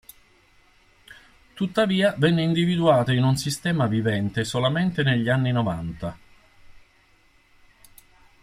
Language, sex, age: Italian, male, 50-59